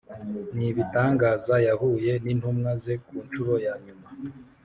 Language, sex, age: Kinyarwanda, male, 19-29